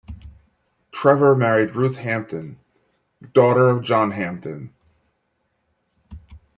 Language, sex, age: English, male, 40-49